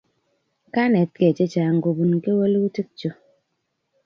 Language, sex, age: Kalenjin, female, 19-29